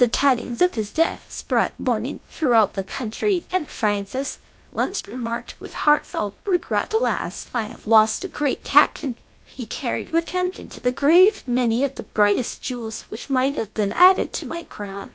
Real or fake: fake